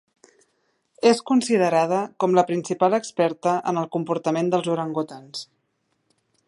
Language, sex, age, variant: Catalan, female, 30-39, Central